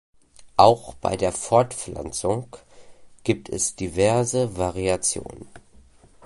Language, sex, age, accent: German, male, under 19, Deutschland Deutsch